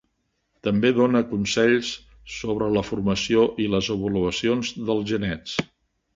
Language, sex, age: Catalan, male, 70-79